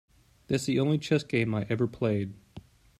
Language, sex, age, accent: English, male, 30-39, United States English